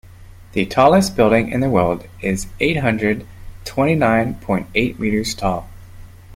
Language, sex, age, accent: English, male, 30-39, United States English